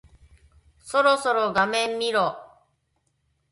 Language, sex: Japanese, female